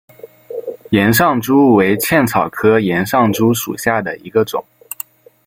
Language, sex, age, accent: Chinese, male, under 19, 出生地：浙江省